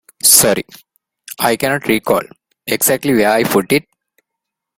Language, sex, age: English, male, 19-29